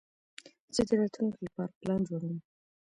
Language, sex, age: Pashto, female, 19-29